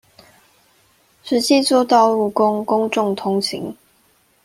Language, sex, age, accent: Chinese, female, 19-29, 出生地：宜蘭縣